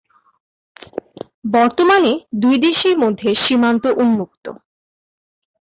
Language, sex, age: Bengali, female, under 19